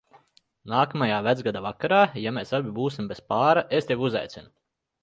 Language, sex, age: Latvian, male, 30-39